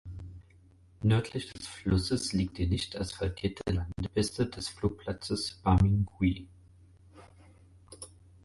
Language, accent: German, Deutschland Deutsch